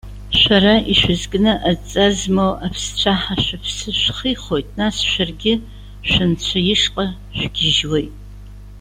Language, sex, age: Abkhazian, female, 70-79